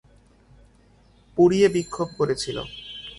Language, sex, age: Bengali, male, 19-29